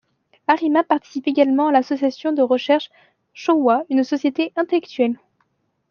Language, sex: French, female